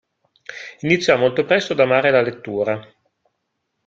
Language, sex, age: Italian, male, 40-49